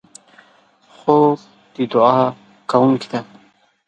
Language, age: Pashto, 19-29